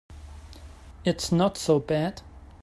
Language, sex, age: English, male, 19-29